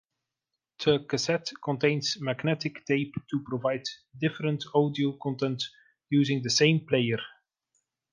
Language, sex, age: English, male, 40-49